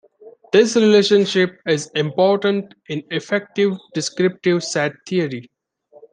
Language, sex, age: English, male, 19-29